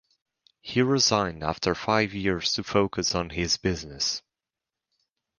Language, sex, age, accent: English, male, 19-29, United States English